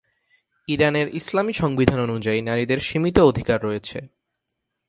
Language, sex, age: Bengali, male, 19-29